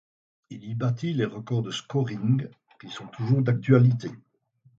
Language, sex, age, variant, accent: French, male, 60-69, Français d'Europe, Français de Belgique